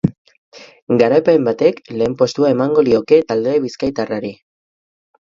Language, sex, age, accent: Basque, male, 19-29, Mendebalekoa (Araba, Bizkaia, Gipuzkoako mendebaleko herri batzuk)